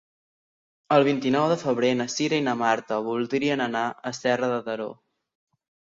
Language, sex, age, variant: Catalan, male, under 19, Central